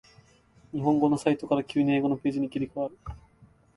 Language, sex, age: Japanese, male, 19-29